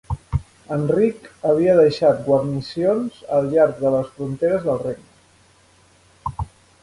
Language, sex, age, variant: Catalan, male, 30-39, Central